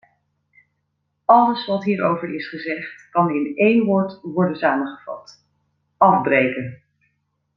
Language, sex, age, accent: Dutch, female, 40-49, Nederlands Nederlands